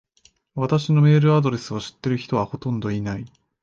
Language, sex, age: Japanese, male, 19-29